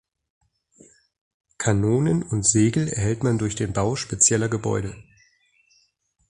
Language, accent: German, Deutschland Deutsch